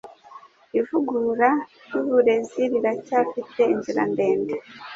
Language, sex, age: Kinyarwanda, female, 30-39